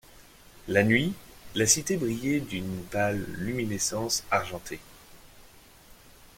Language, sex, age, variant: French, male, 30-39, Français de métropole